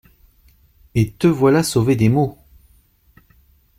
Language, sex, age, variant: French, male, 40-49, Français de métropole